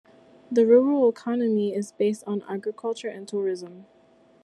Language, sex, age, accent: English, female, 19-29, United States English